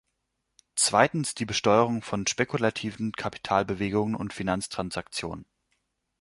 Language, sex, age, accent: German, male, 19-29, Deutschland Deutsch